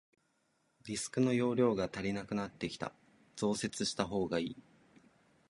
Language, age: Japanese, 19-29